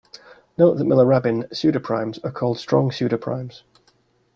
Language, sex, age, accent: English, male, 40-49, England English